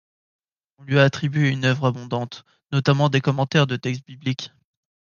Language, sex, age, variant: French, male, 19-29, Français de métropole